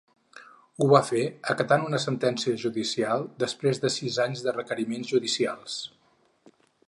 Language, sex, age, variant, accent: Catalan, male, 50-59, Central, central